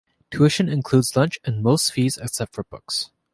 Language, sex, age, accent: English, male, 19-29, Canadian English